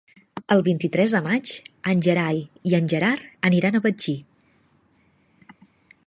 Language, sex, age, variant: Catalan, female, 30-39, Central